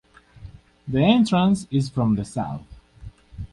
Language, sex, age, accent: English, male, 19-29, United States English